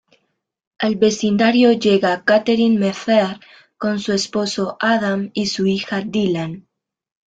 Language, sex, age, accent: Spanish, female, 19-29, América central